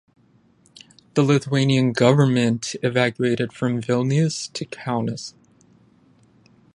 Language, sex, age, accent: English, male, 19-29, United States English